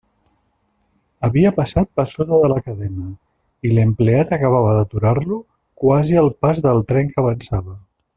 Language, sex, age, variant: Catalan, male, 50-59, Nord-Occidental